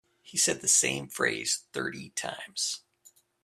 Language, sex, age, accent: English, male, 50-59, United States English